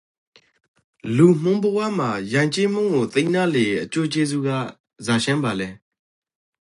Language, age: Rakhine, 30-39